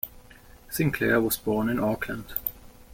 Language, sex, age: English, male, 19-29